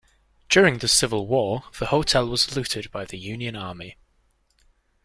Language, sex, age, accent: English, male, 19-29, England English